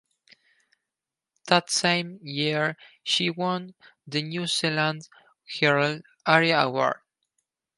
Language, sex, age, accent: English, male, 19-29, United States English